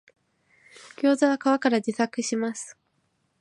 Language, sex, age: Japanese, female, 19-29